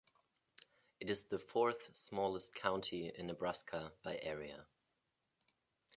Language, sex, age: English, male, 30-39